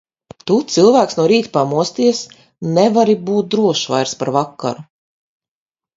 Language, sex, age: Latvian, female, 50-59